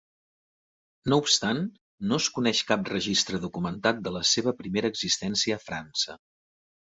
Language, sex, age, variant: Catalan, male, 50-59, Central